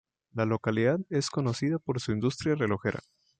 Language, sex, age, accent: Spanish, male, 19-29, México